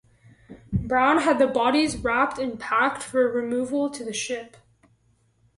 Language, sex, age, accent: English, female, under 19, United States English